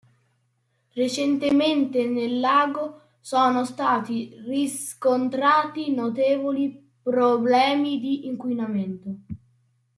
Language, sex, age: Italian, male, 30-39